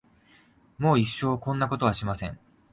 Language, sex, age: Japanese, male, 19-29